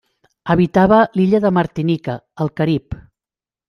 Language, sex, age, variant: Catalan, female, 50-59, Nord-Occidental